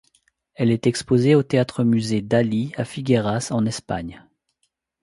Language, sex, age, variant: French, male, 40-49, Français de métropole